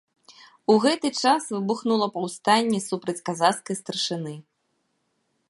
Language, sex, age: Belarusian, female, 40-49